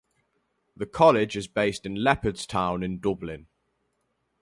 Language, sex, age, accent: English, male, 90+, England English